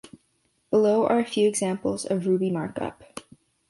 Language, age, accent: English, under 19, United States English